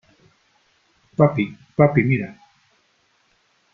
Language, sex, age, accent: Spanish, male, 30-39, España: Norte peninsular (Asturias, Castilla y León, Cantabria, País Vasco, Navarra, Aragón, La Rioja, Guadalajara, Cuenca)